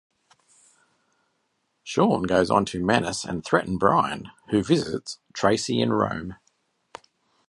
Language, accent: English, Australian English